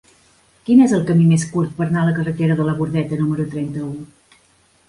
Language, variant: Catalan, Central